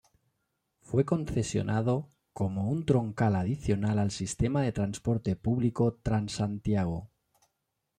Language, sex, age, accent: Spanish, male, 40-49, España: Norte peninsular (Asturias, Castilla y León, Cantabria, País Vasco, Navarra, Aragón, La Rioja, Guadalajara, Cuenca)